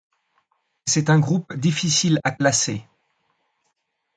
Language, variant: French, Français de métropole